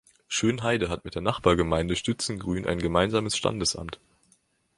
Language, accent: German, Deutschland Deutsch